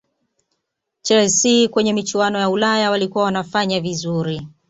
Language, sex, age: Swahili, female, 30-39